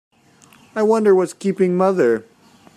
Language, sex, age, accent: English, male, 19-29, United States English